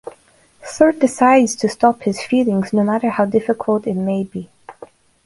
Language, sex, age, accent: English, female, 19-29, United States English